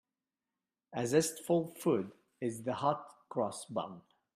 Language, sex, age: English, male, 30-39